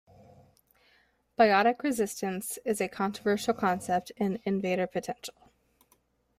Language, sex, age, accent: English, female, 19-29, England English